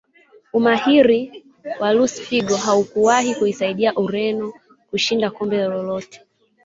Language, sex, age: Swahili, female, 19-29